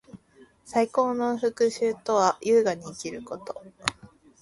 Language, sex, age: Japanese, male, 19-29